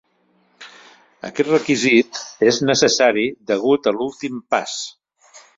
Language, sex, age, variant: Catalan, male, 60-69, Central